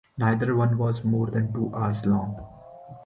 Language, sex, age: English, male, 19-29